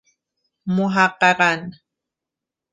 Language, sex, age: Persian, female, 30-39